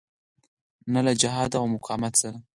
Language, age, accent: Pashto, 19-29, کندهاری لهجه